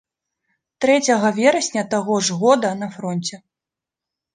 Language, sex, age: Belarusian, female, 19-29